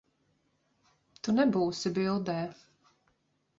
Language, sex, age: Latvian, female, 60-69